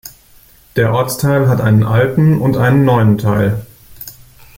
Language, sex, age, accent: German, male, 30-39, Deutschland Deutsch